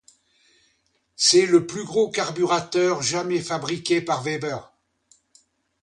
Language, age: French, 70-79